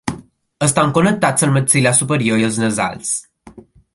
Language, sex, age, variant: Catalan, male, under 19, Balear